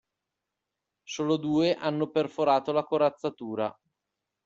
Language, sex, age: Italian, male, 30-39